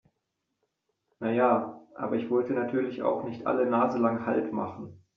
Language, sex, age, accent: German, male, 30-39, Deutschland Deutsch